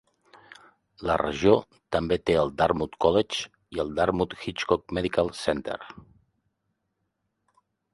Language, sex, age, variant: Catalan, male, 40-49, Central